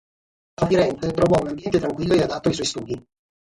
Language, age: Italian, 40-49